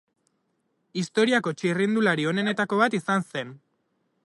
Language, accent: Basque, Erdialdekoa edo Nafarra (Gipuzkoa, Nafarroa)